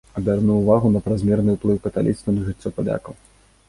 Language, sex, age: Belarusian, male, 30-39